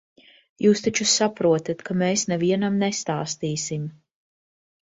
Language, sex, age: Latvian, female, 30-39